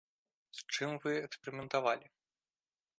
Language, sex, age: Belarusian, male, 19-29